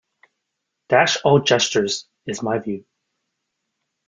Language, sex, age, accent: English, male, 30-39, Canadian English